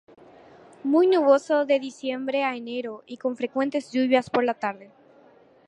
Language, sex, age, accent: Spanish, female, under 19, Rioplatense: Argentina, Uruguay, este de Bolivia, Paraguay